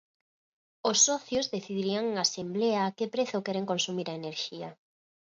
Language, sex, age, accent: Galician, female, 19-29, Normativo (estándar)